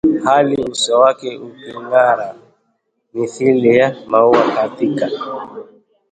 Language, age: Swahili, 30-39